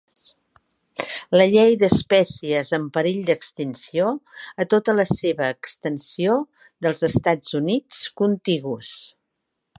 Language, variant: Catalan, Central